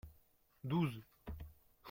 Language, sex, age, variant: French, male, 19-29, Français de métropole